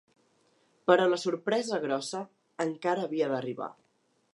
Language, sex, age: Catalan, male, 19-29